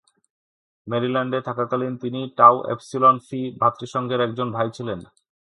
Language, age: Bengali, 30-39